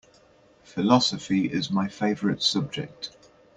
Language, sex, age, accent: English, male, 30-39, England English